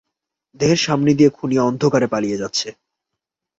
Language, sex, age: Bengali, male, 19-29